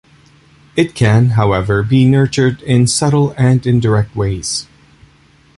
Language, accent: English, Canadian English